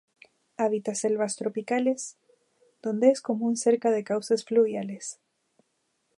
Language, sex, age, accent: Spanish, female, 19-29, Chileno: Chile, Cuyo